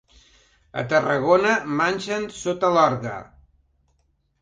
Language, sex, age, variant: Catalan, male, 70-79, Central